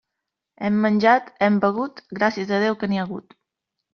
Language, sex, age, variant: Catalan, female, 19-29, Central